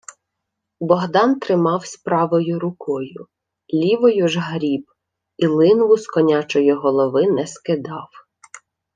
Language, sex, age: Ukrainian, female, 30-39